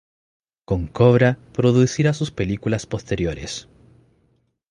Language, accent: Spanish, Chileno: Chile, Cuyo